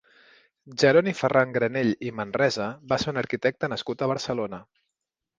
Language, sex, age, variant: Catalan, male, 30-39, Central